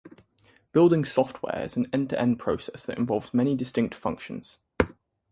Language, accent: English, England English